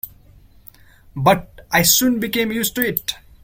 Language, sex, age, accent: English, male, 19-29, India and South Asia (India, Pakistan, Sri Lanka)